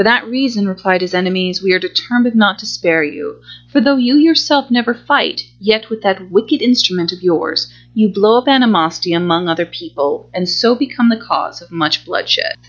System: none